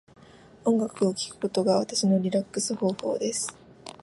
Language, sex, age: Japanese, female, under 19